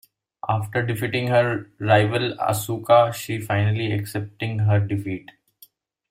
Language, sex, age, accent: English, male, 30-39, India and South Asia (India, Pakistan, Sri Lanka)